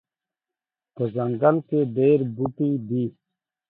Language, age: Pashto, 40-49